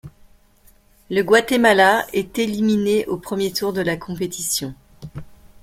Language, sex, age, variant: French, female, 40-49, Français de métropole